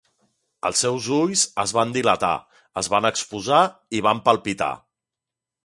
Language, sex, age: Catalan, male, 40-49